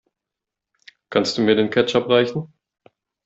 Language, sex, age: German, male, 19-29